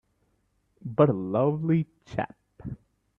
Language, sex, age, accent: English, male, 19-29, India and South Asia (India, Pakistan, Sri Lanka)